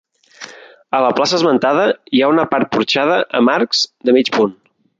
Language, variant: Catalan, Central